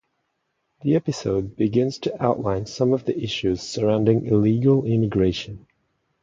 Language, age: English, 40-49